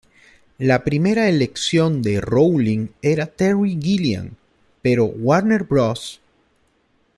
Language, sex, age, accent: Spanish, male, 30-39, Caribe: Cuba, Venezuela, Puerto Rico, República Dominicana, Panamá, Colombia caribeña, México caribeño, Costa del golfo de México